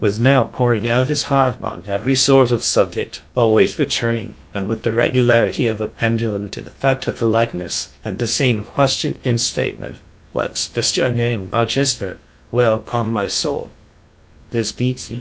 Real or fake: fake